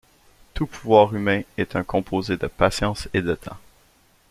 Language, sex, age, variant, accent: French, male, 30-39, Français d'Amérique du Nord, Français du Canada